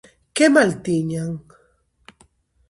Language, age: Galician, under 19